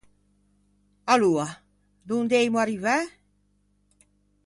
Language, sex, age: Ligurian, female, 60-69